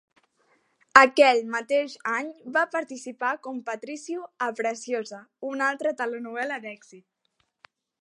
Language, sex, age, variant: Catalan, male, 40-49, Central